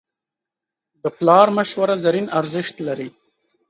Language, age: Pashto, 19-29